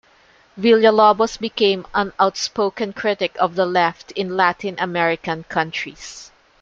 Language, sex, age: English, female, 50-59